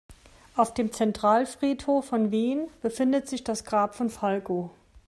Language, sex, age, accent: German, male, 50-59, Deutschland Deutsch